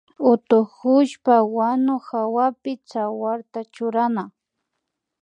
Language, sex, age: Imbabura Highland Quichua, female, under 19